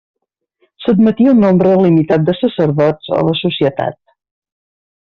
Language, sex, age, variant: Catalan, female, 50-59, Septentrional